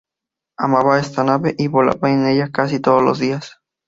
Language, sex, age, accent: Spanish, male, 19-29, México